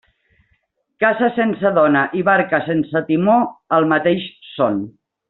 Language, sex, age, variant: Catalan, female, 50-59, Central